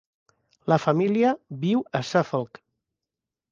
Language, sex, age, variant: Catalan, male, 50-59, Central